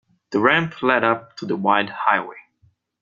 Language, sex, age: English, male, 19-29